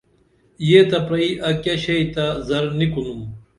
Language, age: Dameli, 40-49